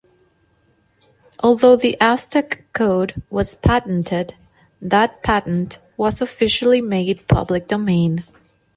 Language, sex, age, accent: English, female, 30-39, United States English